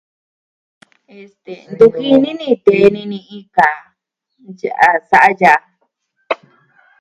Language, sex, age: Southwestern Tlaxiaco Mixtec, female, 60-69